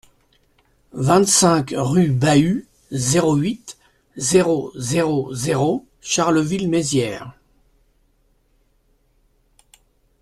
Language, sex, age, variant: French, male, 60-69, Français de métropole